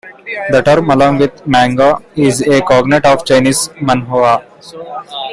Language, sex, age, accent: English, male, 19-29, India and South Asia (India, Pakistan, Sri Lanka)